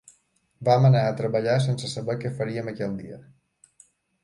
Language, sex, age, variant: Catalan, male, 50-59, Balear